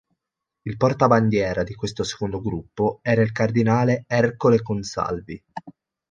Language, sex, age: Italian, male, 19-29